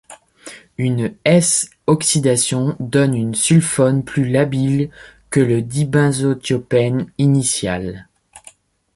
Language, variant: French, Français de métropole